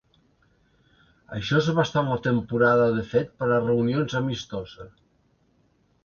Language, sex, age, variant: Catalan, male, 50-59, Central